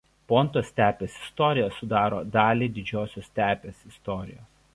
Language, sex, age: Lithuanian, male, 30-39